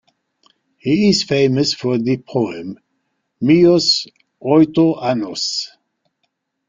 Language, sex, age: English, male, 60-69